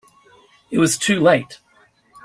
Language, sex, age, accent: English, male, 40-49, Australian English